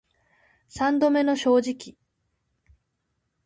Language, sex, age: Japanese, female, 19-29